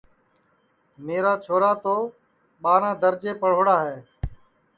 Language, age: Sansi, 50-59